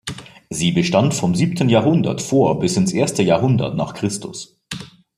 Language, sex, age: German, male, 19-29